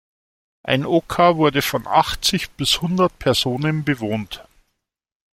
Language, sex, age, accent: German, male, 50-59, Deutschland Deutsch